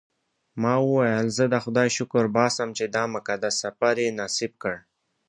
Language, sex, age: Pashto, male, under 19